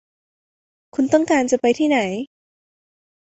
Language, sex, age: Thai, female, under 19